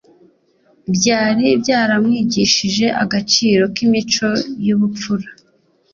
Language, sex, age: Kinyarwanda, female, 40-49